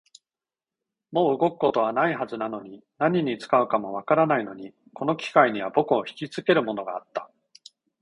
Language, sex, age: Japanese, male, 40-49